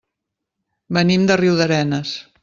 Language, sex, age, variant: Catalan, female, 50-59, Central